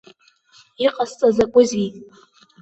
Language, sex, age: Abkhazian, female, under 19